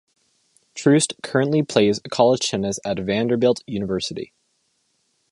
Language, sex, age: English, male, 19-29